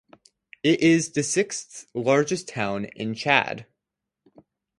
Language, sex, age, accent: English, male, under 19, United States English